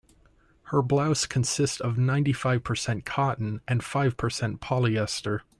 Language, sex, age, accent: English, male, 19-29, United States English